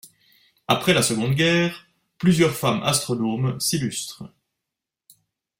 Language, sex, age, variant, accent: French, male, 30-39, Français d'Europe, Français de Suisse